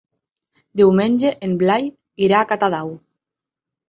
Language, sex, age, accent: Catalan, female, 19-29, Lleidatà